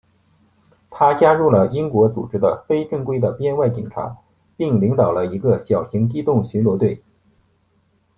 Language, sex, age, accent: Chinese, male, 40-49, 出生地：山东省